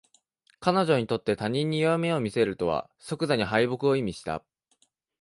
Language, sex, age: Japanese, male, 19-29